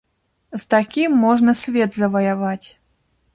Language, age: Belarusian, 19-29